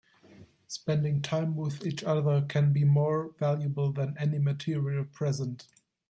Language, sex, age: English, male, 40-49